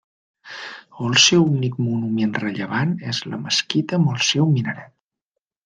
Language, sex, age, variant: Catalan, male, 40-49, Central